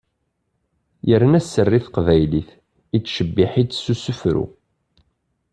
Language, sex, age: Kabyle, male, 30-39